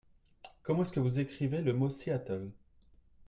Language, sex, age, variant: French, male, 30-39, Français de métropole